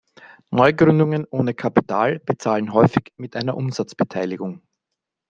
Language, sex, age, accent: German, male, 40-49, Österreichisches Deutsch